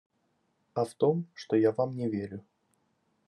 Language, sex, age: Russian, male, 19-29